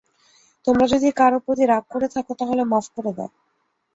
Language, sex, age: Bengali, female, 19-29